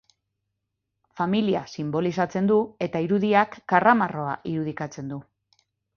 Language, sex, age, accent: Basque, female, 50-59, Mendebalekoa (Araba, Bizkaia, Gipuzkoako mendebaleko herri batzuk)